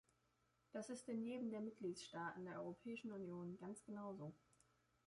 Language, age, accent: German, 30-39, Deutschland Deutsch